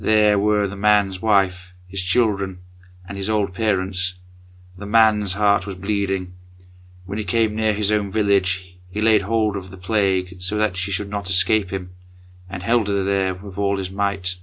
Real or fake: real